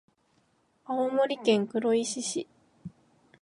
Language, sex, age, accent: Japanese, female, 19-29, 標準語